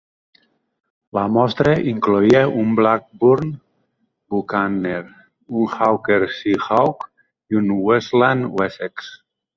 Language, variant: Catalan, Nord-Occidental